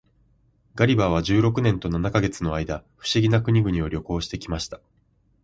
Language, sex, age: Japanese, male, 19-29